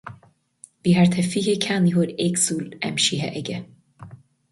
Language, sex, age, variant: Irish, female, 30-39, Gaeilge Chonnacht